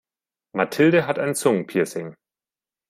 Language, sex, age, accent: German, male, 19-29, Deutschland Deutsch